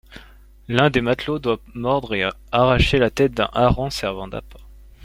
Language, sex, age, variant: French, male, 19-29, Français de métropole